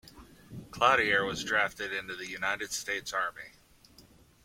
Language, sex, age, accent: English, male, 30-39, United States English